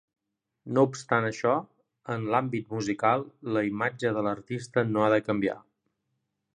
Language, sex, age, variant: Catalan, male, 40-49, Central